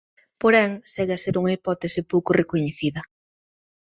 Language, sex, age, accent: Galician, female, 19-29, Normativo (estándar)